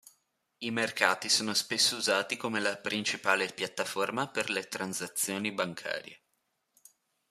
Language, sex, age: Italian, male, under 19